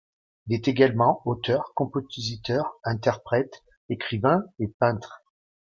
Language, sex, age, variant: French, male, 50-59, Français de métropole